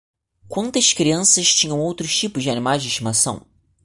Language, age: Portuguese, under 19